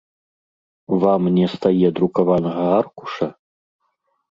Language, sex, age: Belarusian, male, 40-49